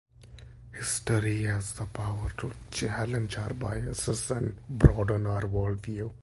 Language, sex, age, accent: English, male, 19-29, India and South Asia (India, Pakistan, Sri Lanka)